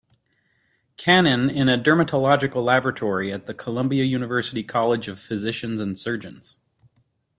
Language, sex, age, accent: English, male, 40-49, United States English